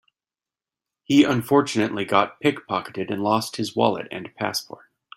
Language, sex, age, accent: English, male, 30-39, United States English